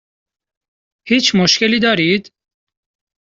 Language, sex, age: Persian, male, 19-29